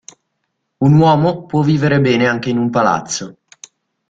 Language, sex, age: Italian, male, 19-29